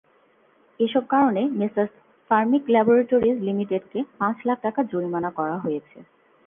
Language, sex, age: Bengali, female, 19-29